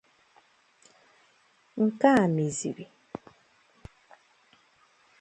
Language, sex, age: Igbo, female, 30-39